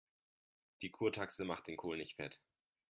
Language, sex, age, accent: German, male, 19-29, Deutschland Deutsch